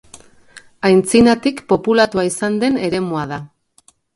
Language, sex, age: Basque, female, 30-39